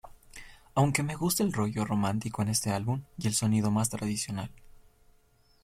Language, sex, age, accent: Spanish, male, 19-29, Andino-Pacífico: Colombia, Perú, Ecuador, oeste de Bolivia y Venezuela andina